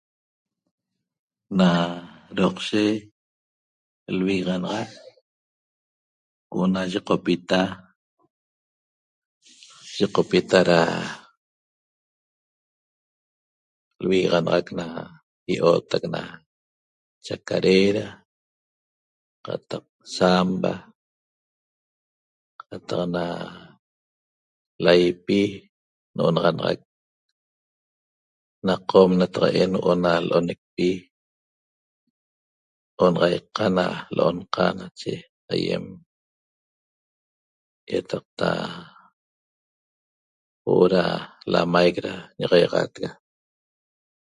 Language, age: Toba, 60-69